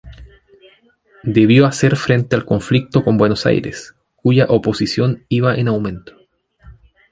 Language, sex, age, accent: Spanish, male, 30-39, Chileno: Chile, Cuyo